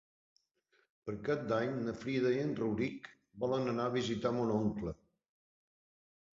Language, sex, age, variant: Catalan, male, 60-69, Balear